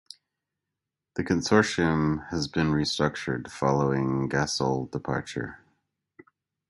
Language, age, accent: English, 40-49, United States English